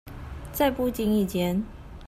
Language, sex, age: Chinese, female, 30-39